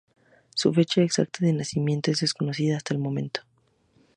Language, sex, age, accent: Spanish, female, 19-29, México